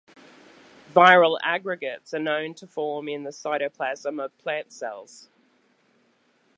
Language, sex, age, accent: English, female, 50-59, Australian English